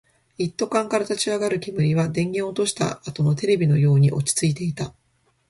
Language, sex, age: Japanese, female, 40-49